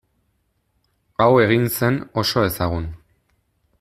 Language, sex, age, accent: Basque, male, 30-39, Erdialdekoa edo Nafarra (Gipuzkoa, Nafarroa)